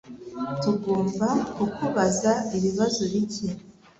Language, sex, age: Kinyarwanda, female, 40-49